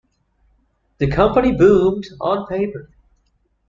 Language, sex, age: English, male, 19-29